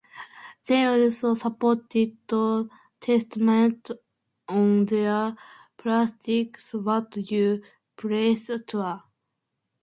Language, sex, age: English, female, under 19